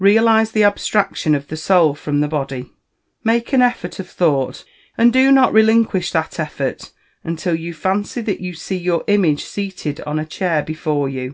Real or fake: real